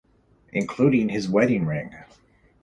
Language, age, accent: English, 60-69, Canadian English